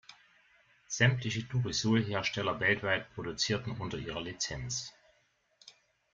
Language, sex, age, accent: German, male, 40-49, Deutschland Deutsch